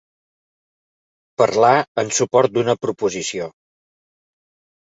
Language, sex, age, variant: Catalan, male, 40-49, Central